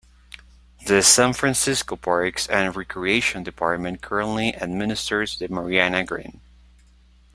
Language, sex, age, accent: English, male, 19-29, United States English